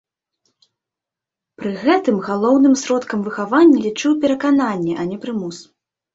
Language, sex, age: Belarusian, female, 19-29